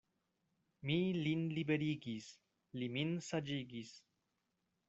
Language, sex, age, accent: Esperanto, male, 19-29, Internacia